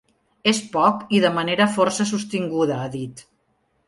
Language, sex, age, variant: Catalan, female, 50-59, Central